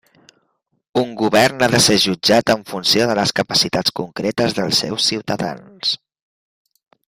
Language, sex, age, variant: Catalan, male, 19-29, Central